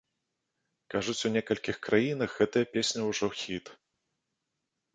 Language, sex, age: Belarusian, male, 40-49